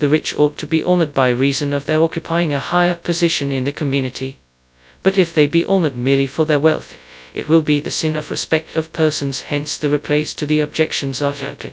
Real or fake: fake